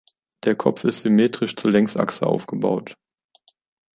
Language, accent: German, Deutschland Deutsch